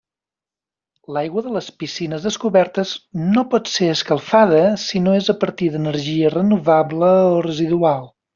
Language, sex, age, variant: Catalan, male, 40-49, Central